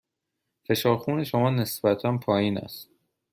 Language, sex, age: Persian, male, 30-39